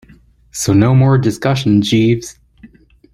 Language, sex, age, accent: English, male, 19-29, United States English